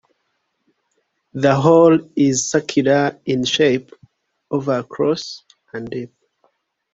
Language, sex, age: English, male, 19-29